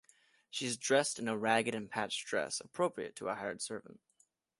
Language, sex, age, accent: English, male, under 19, United States English